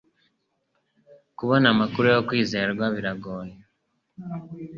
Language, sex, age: Kinyarwanda, male, 19-29